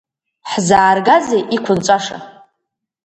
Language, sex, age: Abkhazian, female, under 19